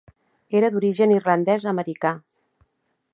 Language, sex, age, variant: Catalan, female, 50-59, Central